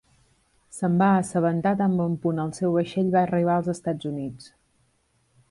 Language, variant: Catalan, Central